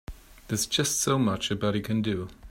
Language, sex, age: English, male, 50-59